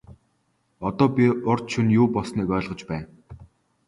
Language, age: Mongolian, 19-29